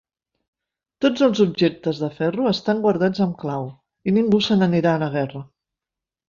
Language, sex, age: Catalan, female, 50-59